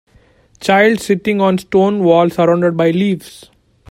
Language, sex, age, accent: English, male, 19-29, United States English